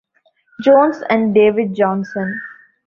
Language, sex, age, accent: English, female, 19-29, India and South Asia (India, Pakistan, Sri Lanka)